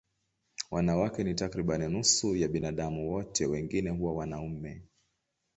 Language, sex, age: Swahili, male, 19-29